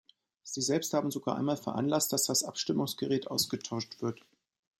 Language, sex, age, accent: German, male, 50-59, Deutschland Deutsch